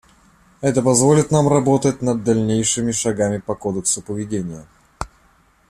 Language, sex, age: Russian, male, 40-49